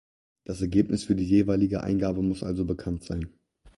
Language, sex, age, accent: German, male, 19-29, Deutschland Deutsch